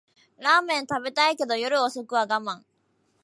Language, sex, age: Japanese, female, under 19